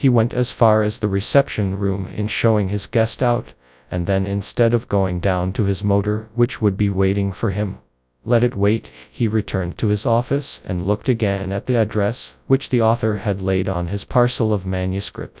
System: TTS, FastPitch